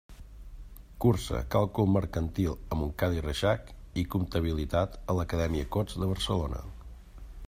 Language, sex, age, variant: Catalan, male, 50-59, Central